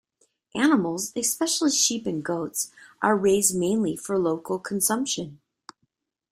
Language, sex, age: English, female, 50-59